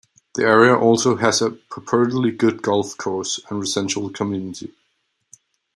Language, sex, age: English, male, 19-29